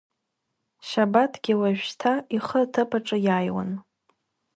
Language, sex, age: Abkhazian, female, under 19